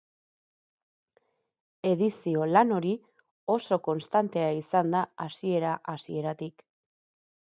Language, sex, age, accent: Basque, female, 40-49, Mendebalekoa (Araba, Bizkaia, Gipuzkoako mendebaleko herri batzuk)